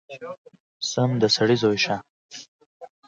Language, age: Pashto, 19-29